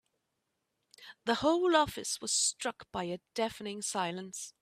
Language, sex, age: English, female, 40-49